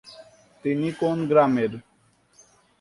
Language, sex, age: Bengali, male, 19-29